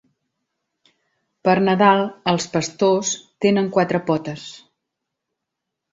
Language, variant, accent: Catalan, Central, Barceloní